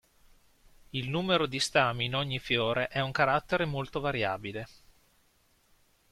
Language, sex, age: Italian, male, 30-39